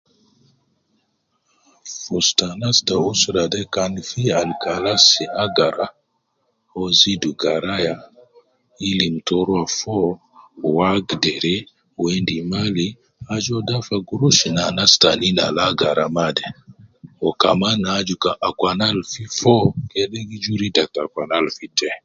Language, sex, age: Nubi, male, 30-39